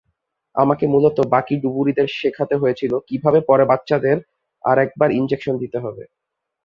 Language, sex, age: Bengali, male, 19-29